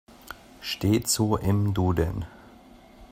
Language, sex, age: German, male, 19-29